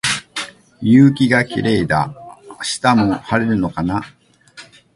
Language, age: Japanese, 60-69